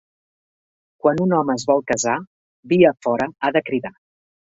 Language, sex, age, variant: Catalan, female, 40-49, Central